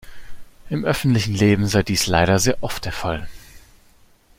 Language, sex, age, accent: German, male, 30-39, Deutschland Deutsch